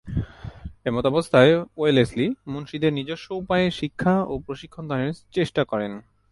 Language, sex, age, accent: Bengali, male, 19-29, Native